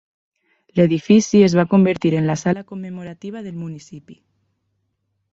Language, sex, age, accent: Catalan, female, 19-29, valencià